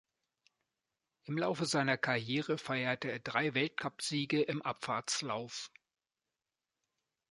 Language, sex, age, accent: German, male, 50-59, Deutschland Deutsch